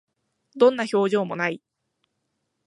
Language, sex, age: Japanese, female, 19-29